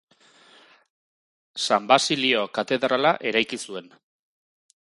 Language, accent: Basque, Erdialdekoa edo Nafarra (Gipuzkoa, Nafarroa)